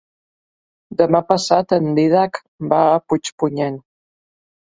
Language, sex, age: Catalan, female, 50-59